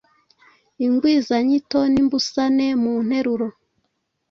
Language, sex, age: Kinyarwanda, female, 30-39